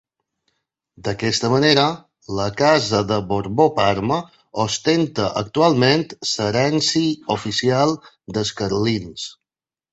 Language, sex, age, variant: Catalan, male, 40-49, Balear